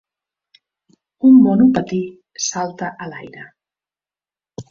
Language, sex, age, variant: Catalan, female, 50-59, Central